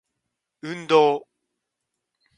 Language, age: Japanese, 30-39